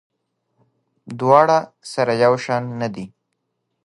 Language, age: Pashto, 30-39